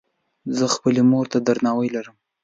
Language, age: Pashto, 19-29